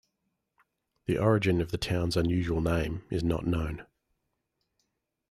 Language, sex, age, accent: English, male, 40-49, Australian English